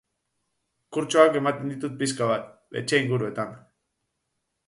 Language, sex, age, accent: Basque, male, 19-29, Mendebalekoa (Araba, Bizkaia, Gipuzkoako mendebaleko herri batzuk)